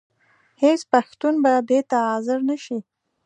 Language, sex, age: Pashto, female, 19-29